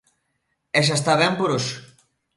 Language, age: Galician, 19-29